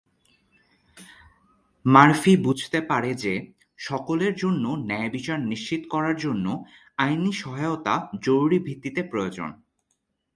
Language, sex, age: Bengali, male, 19-29